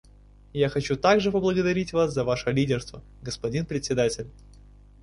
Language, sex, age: Russian, male, 19-29